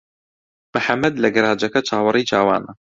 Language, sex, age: Central Kurdish, male, 19-29